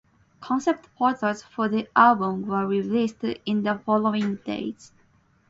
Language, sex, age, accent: English, female, 19-29, United States English